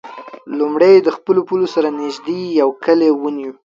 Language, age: Pashto, 19-29